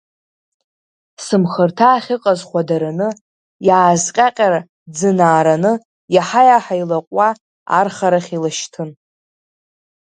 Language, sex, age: Abkhazian, female, under 19